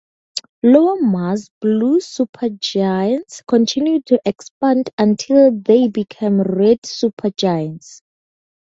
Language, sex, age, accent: English, female, 19-29, Southern African (South Africa, Zimbabwe, Namibia)